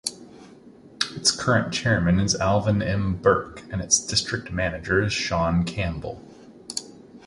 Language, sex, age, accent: English, male, 30-39, United States English